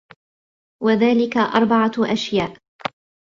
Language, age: Arabic, 30-39